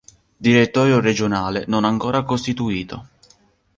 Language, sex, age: Italian, male, 19-29